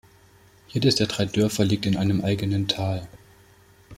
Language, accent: German, Deutschland Deutsch